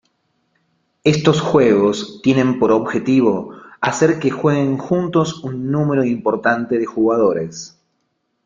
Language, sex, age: Spanish, male, 50-59